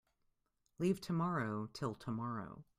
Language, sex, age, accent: English, female, 40-49, United States English